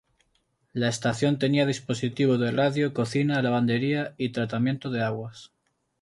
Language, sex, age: Spanish, male, 30-39